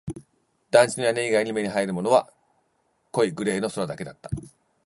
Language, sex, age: Japanese, male, 40-49